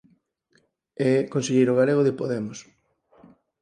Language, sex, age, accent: Galician, male, 30-39, Normativo (estándar)